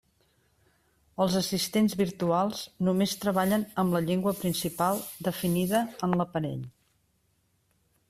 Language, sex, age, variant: Catalan, female, 50-59, Central